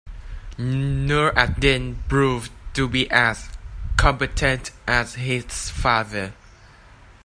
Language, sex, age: English, male, under 19